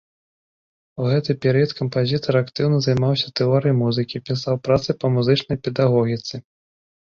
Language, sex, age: Belarusian, male, 19-29